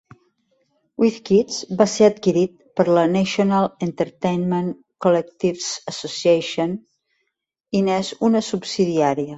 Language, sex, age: Catalan, female, 60-69